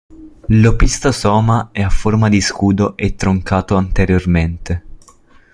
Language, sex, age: Italian, male, 19-29